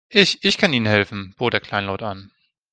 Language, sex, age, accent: German, male, 30-39, Deutschland Deutsch